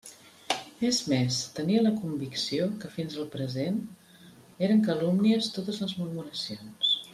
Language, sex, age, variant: Catalan, female, 50-59, Central